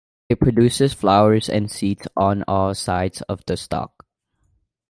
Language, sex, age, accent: English, male, under 19, India and South Asia (India, Pakistan, Sri Lanka)